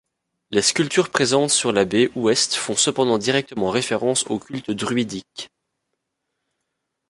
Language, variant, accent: French, Français d'Europe, Français de Belgique